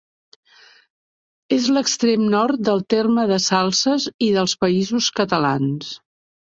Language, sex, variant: Catalan, female, Central